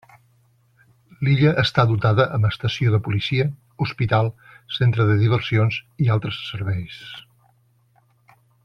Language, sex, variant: Catalan, male, Central